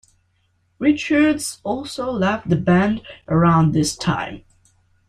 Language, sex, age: English, male, under 19